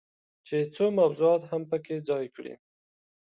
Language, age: Pashto, 30-39